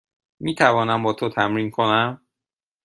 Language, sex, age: Persian, male, 30-39